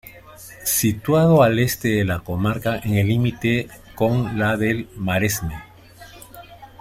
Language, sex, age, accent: Spanish, male, 50-59, Andino-Pacífico: Colombia, Perú, Ecuador, oeste de Bolivia y Venezuela andina